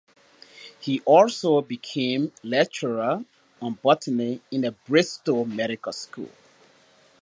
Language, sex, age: English, male, 30-39